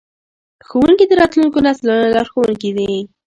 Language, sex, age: Pashto, female, under 19